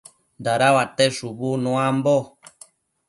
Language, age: Matsés, 30-39